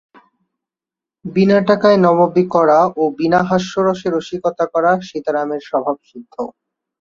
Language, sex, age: Bengali, male, 19-29